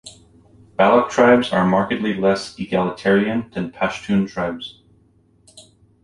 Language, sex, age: English, male, 19-29